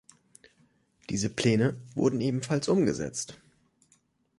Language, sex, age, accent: German, male, 30-39, Deutschland Deutsch